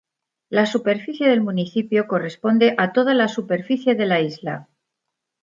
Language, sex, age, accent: Spanish, female, 50-59, España: Centro-Sur peninsular (Madrid, Toledo, Castilla-La Mancha)